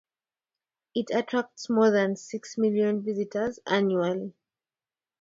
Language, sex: English, female